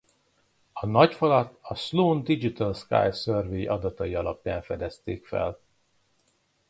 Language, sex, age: Hungarian, male, 40-49